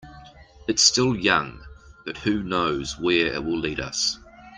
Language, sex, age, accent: English, male, 40-49, New Zealand English